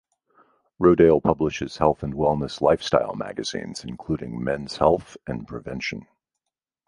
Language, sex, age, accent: English, male, 50-59, United States English